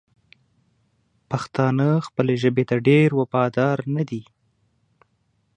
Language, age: Pashto, 19-29